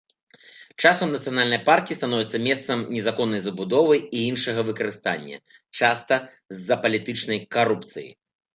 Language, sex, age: Belarusian, male, 40-49